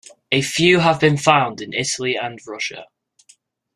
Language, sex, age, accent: English, male, under 19, England English